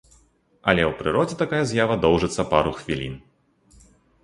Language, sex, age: Belarusian, male, 30-39